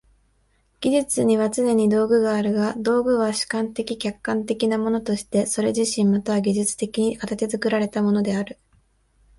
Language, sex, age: Japanese, female, 19-29